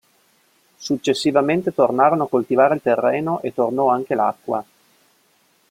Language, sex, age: Italian, male, 50-59